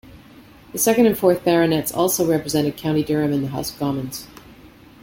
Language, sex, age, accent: English, female, 50-59, Canadian English